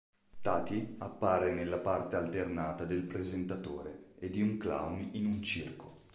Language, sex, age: Italian, male, 30-39